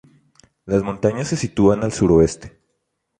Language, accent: Spanish, México